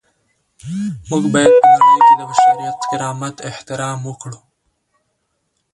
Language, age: Pashto, 19-29